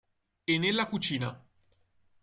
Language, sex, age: Italian, male, 30-39